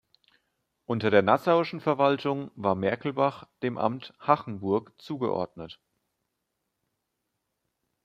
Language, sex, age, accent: German, male, 19-29, Deutschland Deutsch